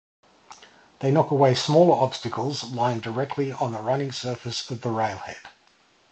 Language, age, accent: English, 50-59, Australian English